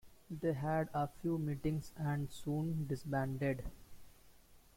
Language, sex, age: English, male, 19-29